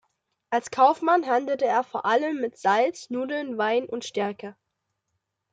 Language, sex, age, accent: German, female, under 19, Deutschland Deutsch